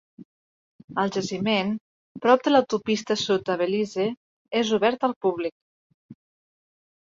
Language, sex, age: Catalan, female, 30-39